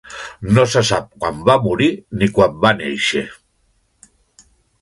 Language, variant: Catalan, Nord-Occidental